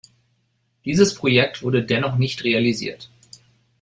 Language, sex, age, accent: German, male, 40-49, Deutschland Deutsch